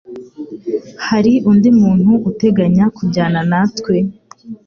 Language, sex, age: Kinyarwanda, female, under 19